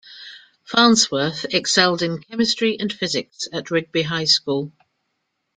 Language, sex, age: English, female, 50-59